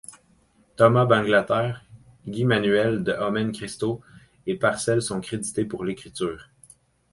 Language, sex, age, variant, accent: French, male, 30-39, Français d'Amérique du Nord, Français du Canada